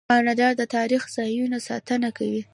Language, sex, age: Pashto, female, 19-29